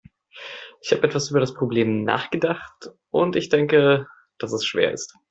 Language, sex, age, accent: German, male, 19-29, Deutschland Deutsch